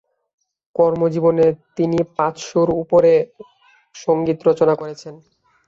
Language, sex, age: Bengali, male, under 19